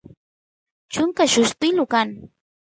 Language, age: Santiago del Estero Quichua, 30-39